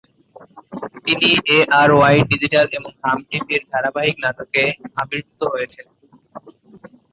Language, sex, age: Bengali, male, 19-29